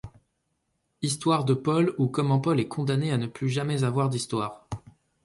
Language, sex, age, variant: French, male, 30-39, Français de métropole